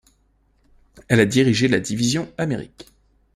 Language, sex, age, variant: French, male, 30-39, Français de métropole